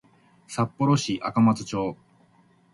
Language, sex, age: Japanese, male, 50-59